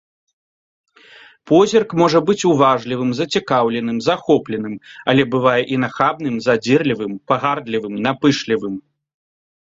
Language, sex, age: Belarusian, male, 40-49